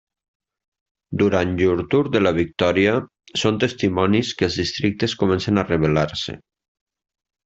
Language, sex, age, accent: Catalan, male, 40-49, valencià